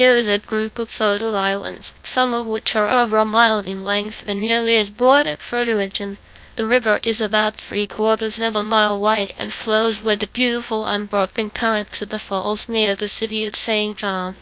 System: TTS, GlowTTS